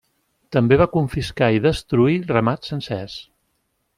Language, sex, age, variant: Catalan, male, 50-59, Central